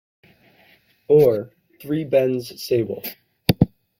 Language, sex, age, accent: English, male, 19-29, United States English